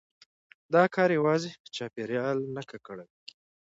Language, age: Pashto, 19-29